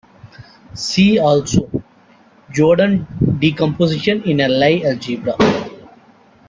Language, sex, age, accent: English, male, 19-29, United States English